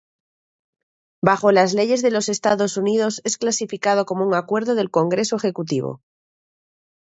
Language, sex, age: Spanish, female, 30-39